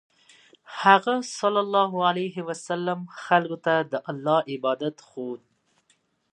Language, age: Pashto, 30-39